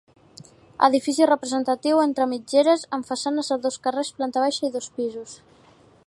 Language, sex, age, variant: Catalan, female, 19-29, Central